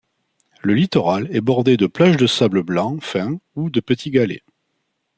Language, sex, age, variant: French, male, 40-49, Français de métropole